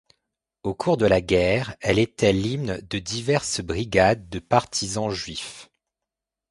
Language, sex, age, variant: French, male, 19-29, Français de métropole